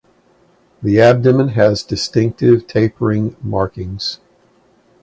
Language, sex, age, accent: English, male, 60-69, United States English